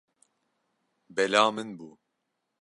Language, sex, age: Kurdish, male, 19-29